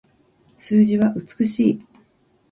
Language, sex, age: Japanese, female, 60-69